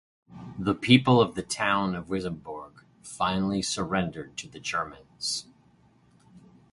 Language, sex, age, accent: English, male, 50-59, United States English